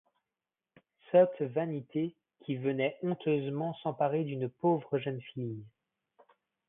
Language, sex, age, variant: French, male, 30-39, Français de métropole